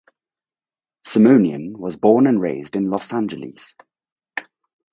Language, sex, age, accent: English, male, 30-39, United States English